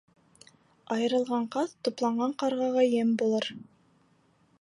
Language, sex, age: Bashkir, female, 19-29